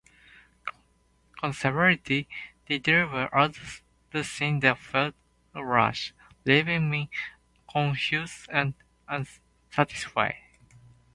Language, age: English, 19-29